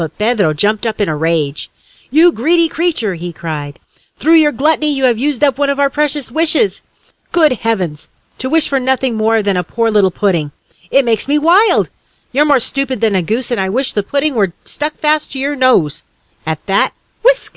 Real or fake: real